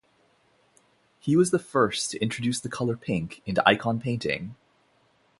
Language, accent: English, United States English